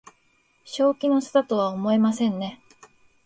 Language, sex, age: Japanese, female, 19-29